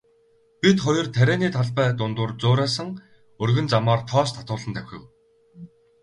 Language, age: Mongolian, 19-29